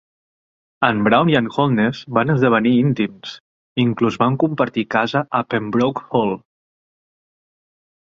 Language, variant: Catalan, Central